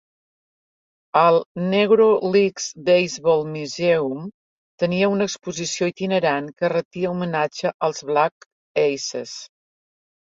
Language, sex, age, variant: Catalan, female, 60-69, Central